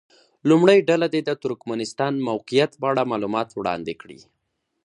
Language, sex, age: Pashto, male, under 19